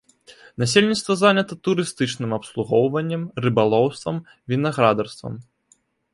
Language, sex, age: Belarusian, male, 19-29